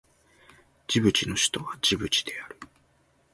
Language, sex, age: Japanese, male, 19-29